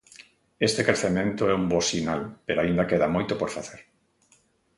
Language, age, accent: Galician, 50-59, Atlántico (seseo e gheada)